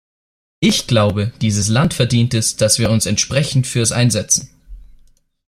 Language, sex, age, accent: German, male, 19-29, Österreichisches Deutsch